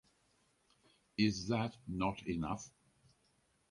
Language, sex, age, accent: English, male, 70-79, Australian English